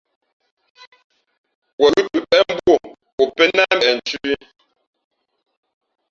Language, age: Fe'fe', 50-59